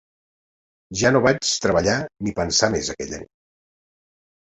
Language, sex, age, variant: Catalan, male, 40-49, Central